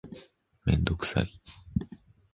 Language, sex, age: Japanese, male, 19-29